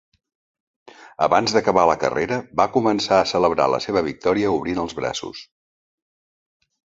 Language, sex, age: Catalan, male, 50-59